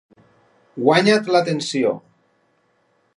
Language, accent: Catalan, valencià